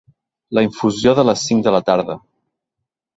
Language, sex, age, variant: Catalan, male, 30-39, Central